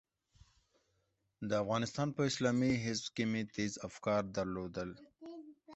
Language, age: Pashto, 30-39